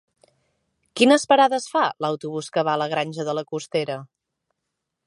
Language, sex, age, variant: Catalan, female, 30-39, Central